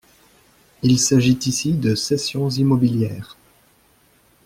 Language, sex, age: French, male, 19-29